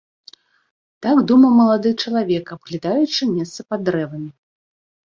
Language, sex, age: Belarusian, female, 30-39